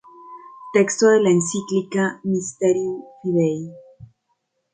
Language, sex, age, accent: Spanish, female, 40-49, Andino-Pacífico: Colombia, Perú, Ecuador, oeste de Bolivia y Venezuela andina